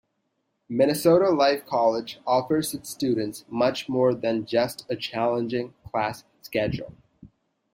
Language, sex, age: English, male, 19-29